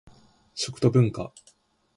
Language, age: Japanese, 19-29